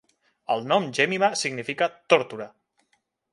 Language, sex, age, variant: Catalan, male, 19-29, Central